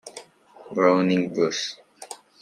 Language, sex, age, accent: Spanish, male, under 19, Andino-Pacífico: Colombia, Perú, Ecuador, oeste de Bolivia y Venezuela andina